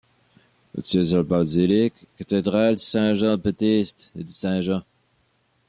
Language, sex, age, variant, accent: French, male, 40-49, Français d'Amérique du Nord, Français du Canada